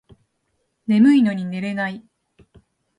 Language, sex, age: Japanese, female, 19-29